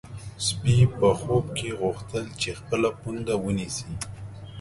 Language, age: Pashto, 30-39